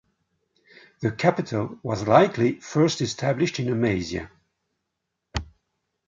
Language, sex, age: English, male, 60-69